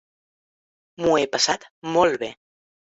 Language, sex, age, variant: Catalan, female, 19-29, Central